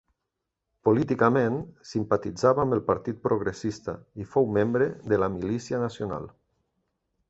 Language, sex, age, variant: Catalan, male, 40-49, Nord-Occidental